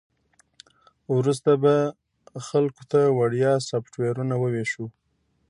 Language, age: Pashto, 19-29